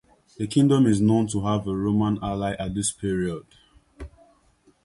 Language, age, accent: English, 19-29, Nigerian